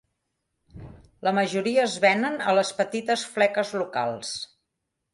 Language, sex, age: Catalan, female, 60-69